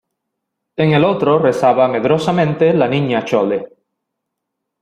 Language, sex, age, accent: Spanish, male, 30-39, Caribe: Cuba, Venezuela, Puerto Rico, República Dominicana, Panamá, Colombia caribeña, México caribeño, Costa del golfo de México